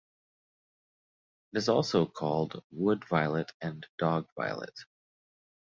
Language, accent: English, United States English